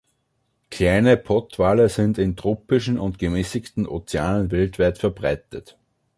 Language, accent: German, Österreichisches Deutsch